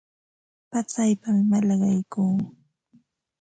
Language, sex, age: Ambo-Pasco Quechua, female, 19-29